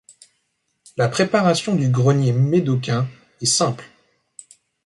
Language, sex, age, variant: French, male, 19-29, Français de métropole